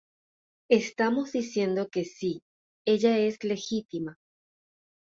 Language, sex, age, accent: Spanish, female, 30-39, Caribe: Cuba, Venezuela, Puerto Rico, República Dominicana, Panamá, Colombia caribeña, México caribeño, Costa del golfo de México